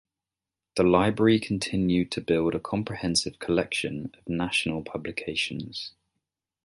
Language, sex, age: English, male, 19-29